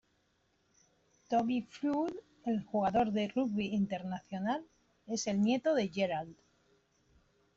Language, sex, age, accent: Spanish, female, 40-49, España: Norte peninsular (Asturias, Castilla y León, Cantabria, País Vasco, Navarra, Aragón, La Rioja, Guadalajara, Cuenca)